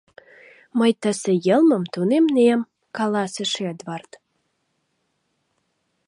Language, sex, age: Mari, female, 19-29